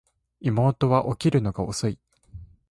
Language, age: Japanese, 19-29